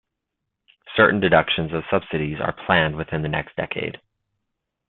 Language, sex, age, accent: English, male, 30-39, United States English